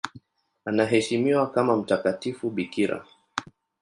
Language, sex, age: Swahili, male, 30-39